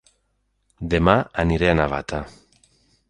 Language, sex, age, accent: Catalan, male, 30-39, valencià